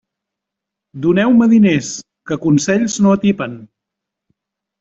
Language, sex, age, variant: Catalan, male, 50-59, Central